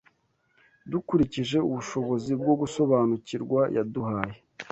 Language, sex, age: Kinyarwanda, male, 19-29